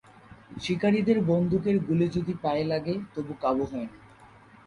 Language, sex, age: Bengali, male, 19-29